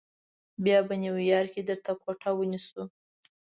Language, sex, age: Pashto, female, 19-29